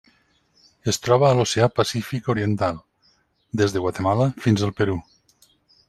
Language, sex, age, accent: Catalan, male, 50-59, valencià